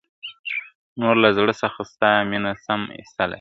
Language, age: Pashto, 19-29